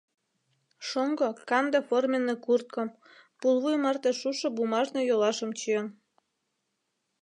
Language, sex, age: Mari, female, 30-39